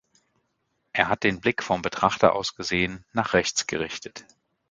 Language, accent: German, Deutschland Deutsch